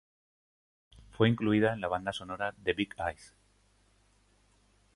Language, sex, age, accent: Spanish, male, 30-39, España: Centro-Sur peninsular (Madrid, Toledo, Castilla-La Mancha)